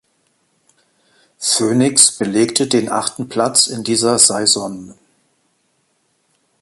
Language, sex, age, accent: German, male, 40-49, Deutschland Deutsch